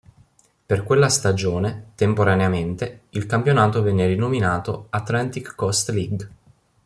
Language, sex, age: Italian, male, 19-29